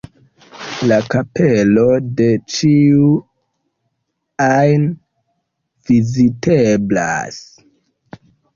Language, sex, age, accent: Esperanto, male, 19-29, Internacia